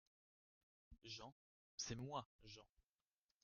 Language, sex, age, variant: French, male, 19-29, Français de métropole